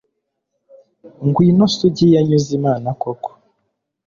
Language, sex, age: Kinyarwanda, male, 19-29